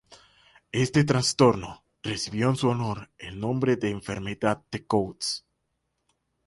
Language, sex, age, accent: Spanish, male, 19-29, Caribe: Cuba, Venezuela, Puerto Rico, República Dominicana, Panamá, Colombia caribeña, México caribeño, Costa del golfo de México